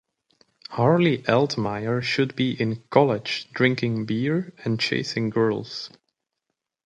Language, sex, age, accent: English, male, 19-29, England English